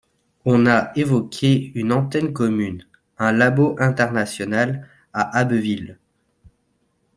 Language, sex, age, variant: French, male, 30-39, Français de métropole